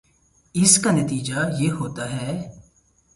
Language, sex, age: Urdu, male, 19-29